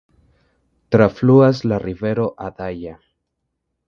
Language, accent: Esperanto, Internacia